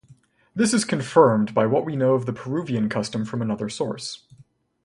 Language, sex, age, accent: English, male, 19-29, United States English